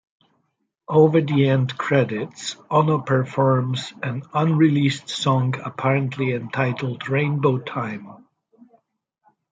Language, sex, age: English, male, 50-59